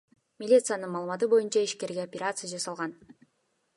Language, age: Kyrgyz, 19-29